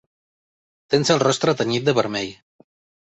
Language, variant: Catalan, Central